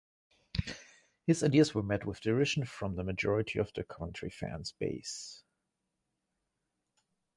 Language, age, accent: English, 30-39, German English